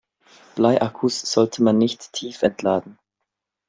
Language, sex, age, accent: German, male, 19-29, Deutschland Deutsch